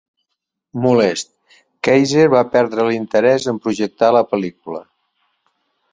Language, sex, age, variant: Catalan, male, 60-69, Central